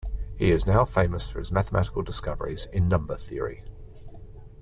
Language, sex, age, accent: English, male, 40-49, Australian English